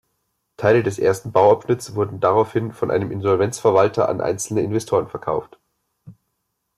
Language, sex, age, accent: German, male, 19-29, Deutschland Deutsch